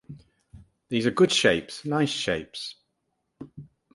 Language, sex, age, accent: English, male, 60-69, England English